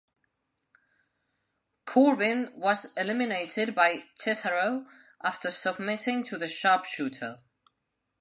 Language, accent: English, England English